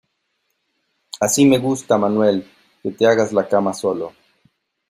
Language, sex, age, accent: Spanish, male, 50-59, México